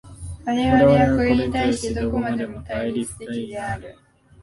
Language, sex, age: Japanese, female, 19-29